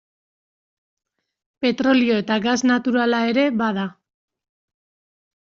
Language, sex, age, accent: Basque, female, 30-39, Erdialdekoa edo Nafarra (Gipuzkoa, Nafarroa)